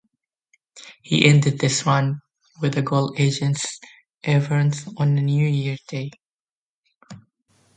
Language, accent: English, United States English